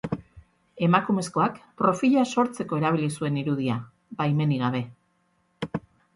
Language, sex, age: Basque, female, 40-49